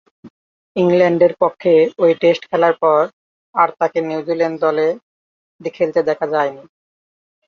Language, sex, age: Bengali, male, 19-29